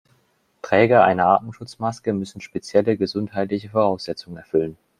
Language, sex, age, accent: German, male, 30-39, Deutschland Deutsch